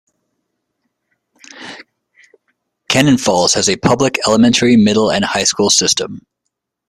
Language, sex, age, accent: English, male, 30-39, United States English